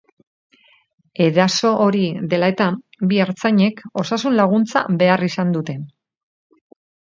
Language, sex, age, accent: Basque, female, 50-59, Mendebalekoa (Araba, Bizkaia, Gipuzkoako mendebaleko herri batzuk)